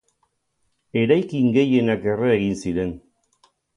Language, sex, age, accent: Basque, male, 60-69, Mendebalekoa (Araba, Bizkaia, Gipuzkoako mendebaleko herri batzuk)